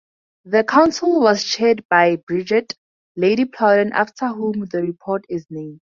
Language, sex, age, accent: English, female, under 19, Southern African (South Africa, Zimbabwe, Namibia)